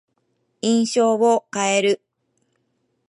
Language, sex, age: Japanese, female, 50-59